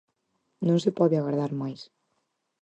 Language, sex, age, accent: Galician, female, 19-29, Central (gheada)